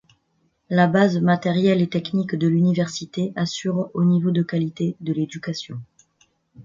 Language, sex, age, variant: French, female, 30-39, Français de métropole